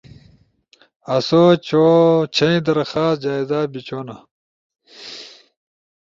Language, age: Ushojo, 19-29